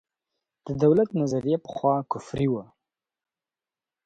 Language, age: Pashto, under 19